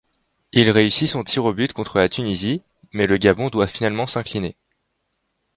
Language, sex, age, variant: French, male, under 19, Français de métropole